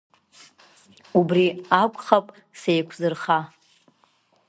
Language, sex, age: Abkhazian, female, 30-39